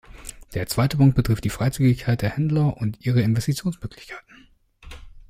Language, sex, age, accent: German, male, 30-39, Deutschland Deutsch